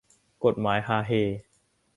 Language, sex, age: Thai, male, under 19